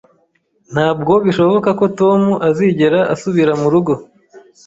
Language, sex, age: Kinyarwanda, male, 30-39